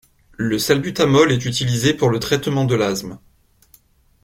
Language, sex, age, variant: French, male, 19-29, Français de métropole